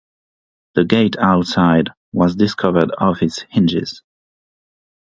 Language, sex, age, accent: English, male, 30-39, United States English; England English